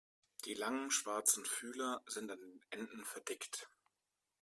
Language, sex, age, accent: German, male, 30-39, Deutschland Deutsch